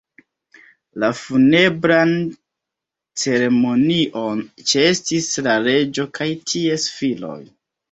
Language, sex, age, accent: Esperanto, male, 30-39, Internacia